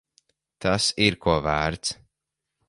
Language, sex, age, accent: Latvian, male, 19-29, Riga